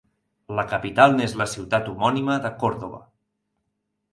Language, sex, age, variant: Catalan, male, 19-29, Central